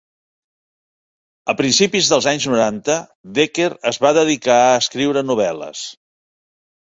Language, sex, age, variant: Catalan, male, 60-69, Central